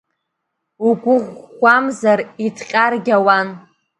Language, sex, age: Abkhazian, female, under 19